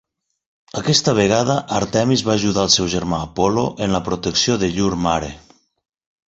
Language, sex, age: Catalan, male, 40-49